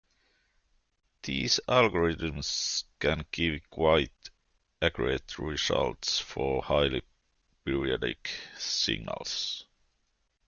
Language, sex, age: English, male, 40-49